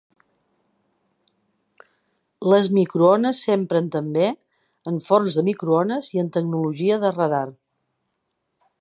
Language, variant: Catalan, Central